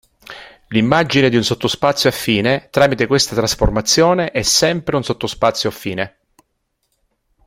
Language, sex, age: Italian, male, 50-59